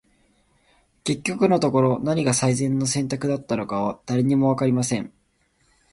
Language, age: Japanese, 19-29